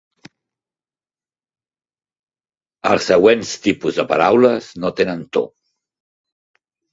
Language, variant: Catalan, Central